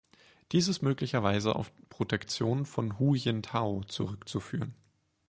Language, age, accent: German, 19-29, Deutschland Deutsch